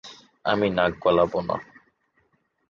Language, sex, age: Bengali, male, 19-29